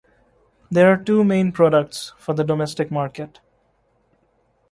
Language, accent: English, United States English